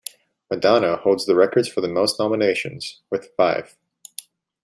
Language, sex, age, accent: English, male, 19-29, United States English